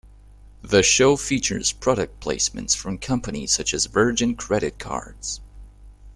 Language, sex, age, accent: English, male, 19-29, United States English